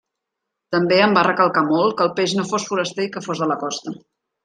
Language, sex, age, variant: Catalan, female, 50-59, Central